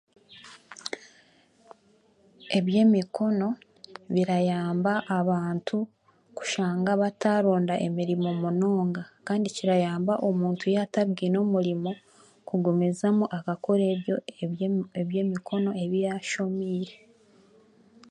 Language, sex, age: Chiga, female, 19-29